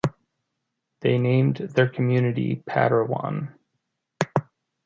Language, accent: English, United States English